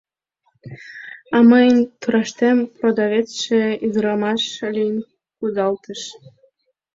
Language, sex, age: Mari, female, 19-29